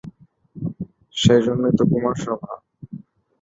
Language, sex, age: Bengali, male, 19-29